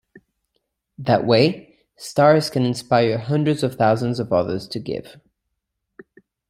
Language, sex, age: English, male, 30-39